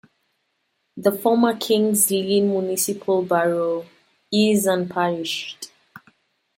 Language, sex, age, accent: English, female, 19-29, England English